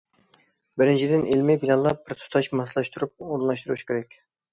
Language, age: Uyghur, 19-29